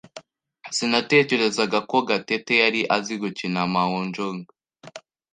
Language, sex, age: Kinyarwanda, male, under 19